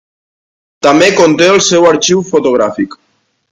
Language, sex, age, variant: Catalan, male, 19-29, Nord-Occidental